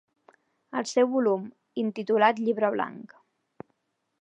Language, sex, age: Catalan, female, 19-29